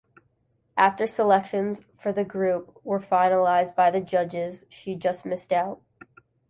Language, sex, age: English, female, 19-29